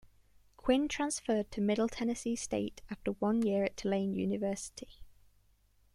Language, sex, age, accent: English, female, 19-29, England English